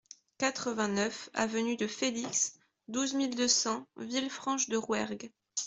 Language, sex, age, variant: French, female, 19-29, Français de métropole